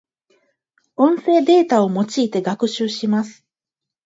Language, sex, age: Japanese, female, 30-39